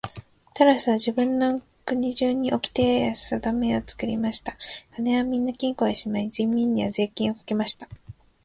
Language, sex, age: Japanese, female, 19-29